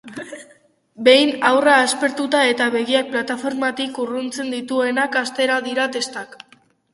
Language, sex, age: Basque, female, under 19